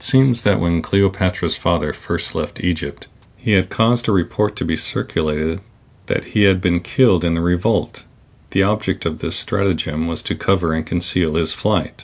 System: none